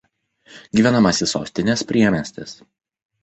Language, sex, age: Lithuanian, male, 19-29